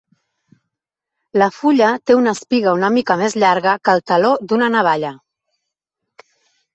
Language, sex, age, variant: Catalan, female, 40-49, Central